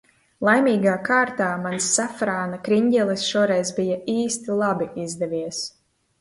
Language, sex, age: Latvian, female, 19-29